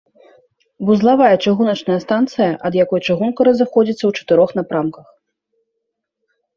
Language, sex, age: Belarusian, female, 30-39